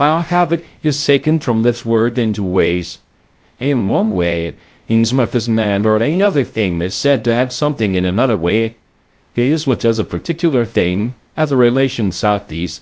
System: TTS, VITS